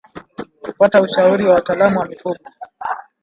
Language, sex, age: Swahili, male, 19-29